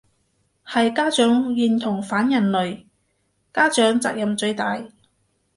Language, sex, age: Cantonese, female, 30-39